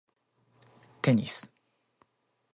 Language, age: Japanese, 19-29